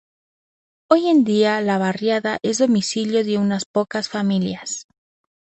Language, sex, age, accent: Spanish, female, 30-39, México